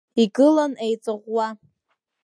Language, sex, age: Abkhazian, female, under 19